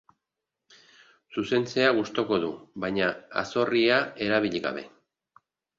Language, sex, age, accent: Basque, male, 50-59, Erdialdekoa edo Nafarra (Gipuzkoa, Nafarroa)